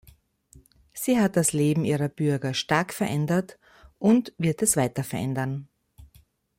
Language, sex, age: German, female, 50-59